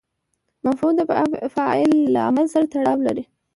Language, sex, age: Pashto, female, under 19